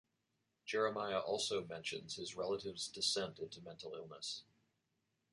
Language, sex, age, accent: English, male, 40-49, United States English